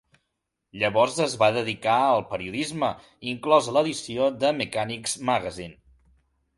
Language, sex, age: Catalan, male, 19-29